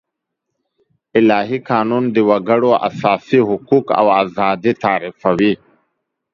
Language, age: Pashto, 30-39